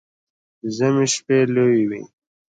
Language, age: Pashto, under 19